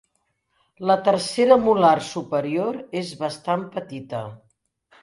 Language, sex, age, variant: Catalan, female, 60-69, Central